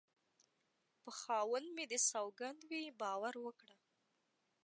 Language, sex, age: Pashto, female, 19-29